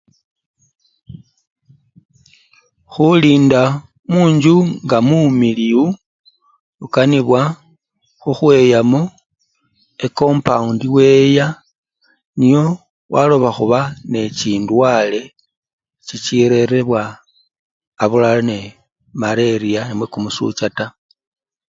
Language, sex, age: Luyia, male, 40-49